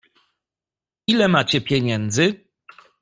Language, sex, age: Polish, male, 30-39